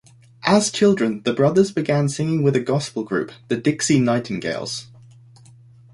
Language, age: English, 19-29